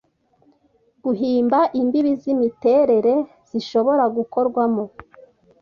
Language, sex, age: Kinyarwanda, female, 19-29